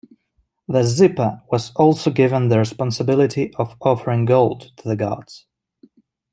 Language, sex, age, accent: English, male, 19-29, England English